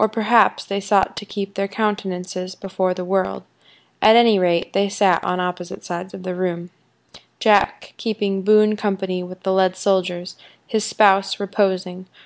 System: none